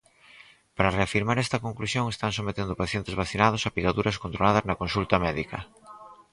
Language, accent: Galician, Normativo (estándar)